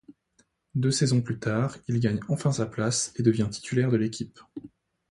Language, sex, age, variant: French, male, 19-29, Français de métropole